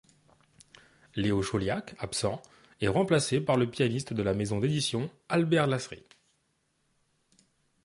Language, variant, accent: French, Français des départements et régions d'outre-mer, Français de La Réunion